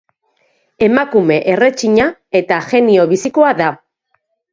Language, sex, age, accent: Basque, female, 40-49, Mendebalekoa (Araba, Bizkaia, Gipuzkoako mendebaleko herri batzuk)